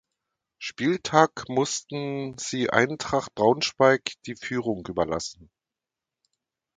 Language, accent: German, Deutschland Deutsch